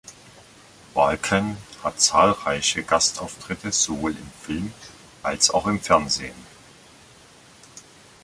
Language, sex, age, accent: German, male, 50-59, Deutschland Deutsch